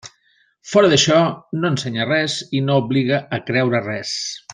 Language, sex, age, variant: Catalan, male, 50-59, Balear